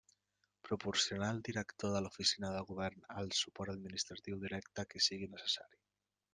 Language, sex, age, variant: Catalan, male, 30-39, Central